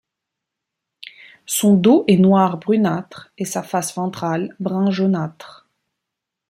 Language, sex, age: French, female, 30-39